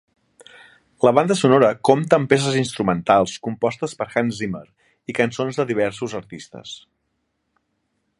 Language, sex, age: Catalan, male, 40-49